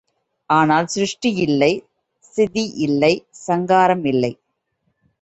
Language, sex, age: Tamil, female, 30-39